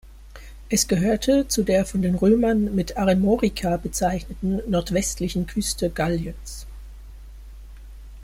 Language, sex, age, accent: German, male, 19-29, Deutschland Deutsch